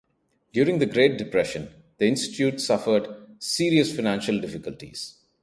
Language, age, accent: English, 30-39, India and South Asia (India, Pakistan, Sri Lanka)